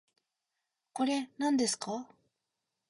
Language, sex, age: Japanese, female, 19-29